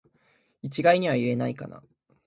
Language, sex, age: Japanese, male, 19-29